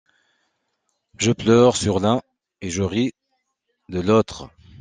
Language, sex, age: French, male, 30-39